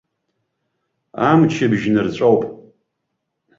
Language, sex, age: Abkhazian, male, 50-59